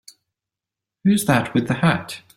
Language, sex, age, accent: English, male, 30-39, Australian English